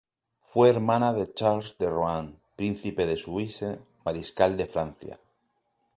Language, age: Spanish, 40-49